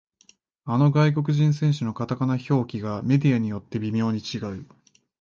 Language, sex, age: Japanese, male, 19-29